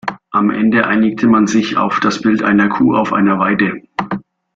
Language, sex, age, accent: German, male, 40-49, Deutschland Deutsch